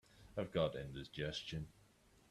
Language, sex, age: English, male, 19-29